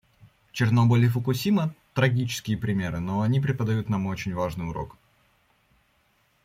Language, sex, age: Russian, male, under 19